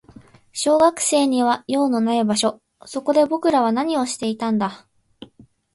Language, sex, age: Japanese, female, 19-29